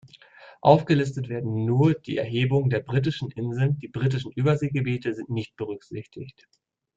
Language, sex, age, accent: German, male, 19-29, Deutschland Deutsch